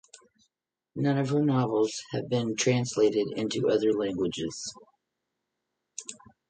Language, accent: English, United States English